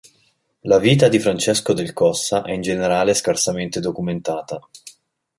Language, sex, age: Italian, male, 19-29